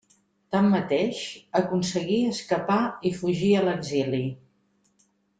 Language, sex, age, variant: Catalan, female, 50-59, Central